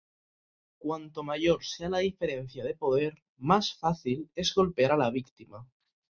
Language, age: Spanish, under 19